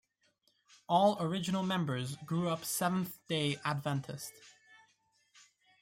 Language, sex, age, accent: English, male, 19-29, United States English